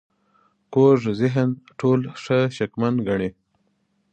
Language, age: Pashto, 30-39